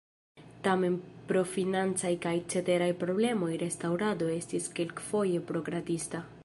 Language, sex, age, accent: Esperanto, female, under 19, Internacia